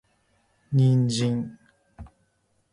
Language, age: Japanese, 40-49